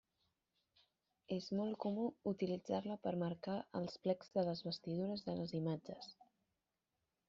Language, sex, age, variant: Catalan, female, 19-29, Central